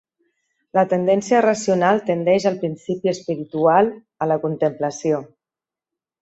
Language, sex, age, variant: Catalan, female, 40-49, Central